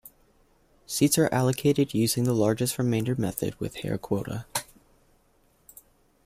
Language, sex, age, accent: English, male, 19-29, United States English